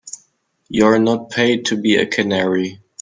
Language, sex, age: English, male, 19-29